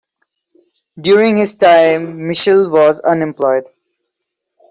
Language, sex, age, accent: English, male, 19-29, India and South Asia (India, Pakistan, Sri Lanka)